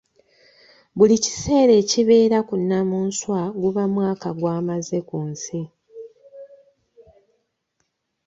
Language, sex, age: Ganda, female, 30-39